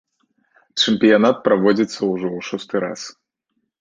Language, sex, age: Belarusian, male, 19-29